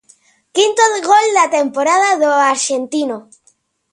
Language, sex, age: Galician, male, 50-59